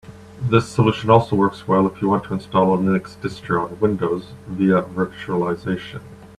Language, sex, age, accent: English, male, 50-59, Canadian English